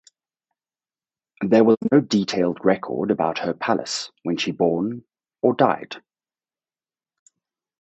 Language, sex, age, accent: English, male, 30-39, United States English